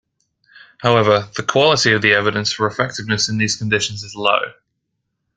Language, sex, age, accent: English, male, 19-29, England English